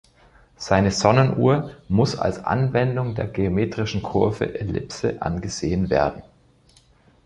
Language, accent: German, Österreichisches Deutsch